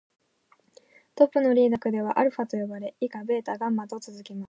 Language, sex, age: Japanese, female, 19-29